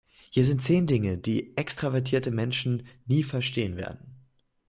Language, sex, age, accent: German, male, 19-29, Deutschland Deutsch